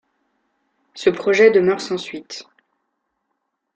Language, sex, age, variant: French, female, 19-29, Français de métropole